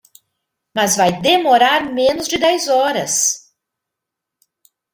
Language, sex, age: Portuguese, female, 50-59